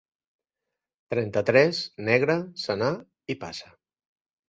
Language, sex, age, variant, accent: Catalan, male, 60-69, Central, Barcelonès